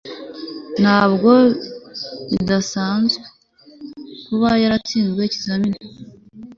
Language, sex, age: Kinyarwanda, female, 19-29